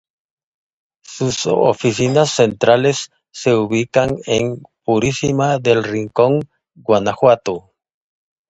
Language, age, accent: Spanish, 50-59, América central